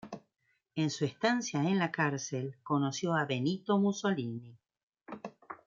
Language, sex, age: Spanish, female, 50-59